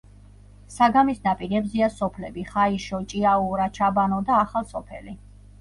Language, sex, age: Georgian, female, 40-49